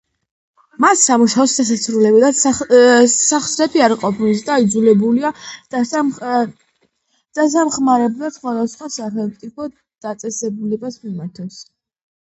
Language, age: Georgian, under 19